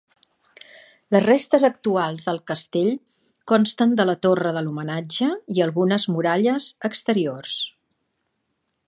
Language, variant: Catalan, Central